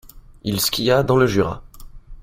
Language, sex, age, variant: French, male, under 19, Français de métropole